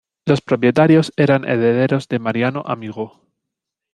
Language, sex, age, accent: Spanish, male, 30-39, España: Sur peninsular (Andalucia, Extremadura, Murcia)